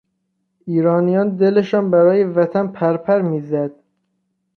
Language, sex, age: Persian, male, 19-29